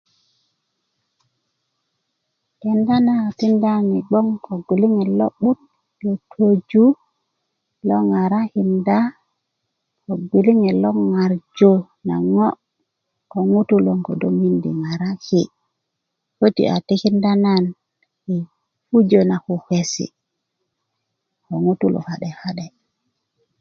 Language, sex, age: Kuku, female, 40-49